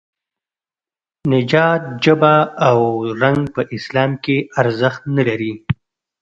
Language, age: Pashto, 30-39